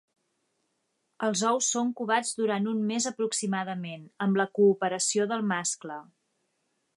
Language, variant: Catalan, Septentrional